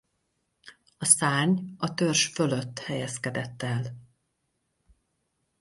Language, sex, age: Hungarian, female, 40-49